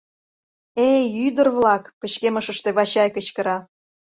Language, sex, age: Mari, female, 30-39